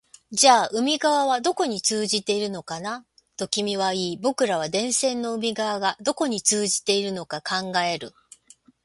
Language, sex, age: Japanese, female, 60-69